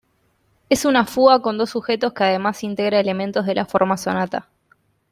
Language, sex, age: Spanish, female, 19-29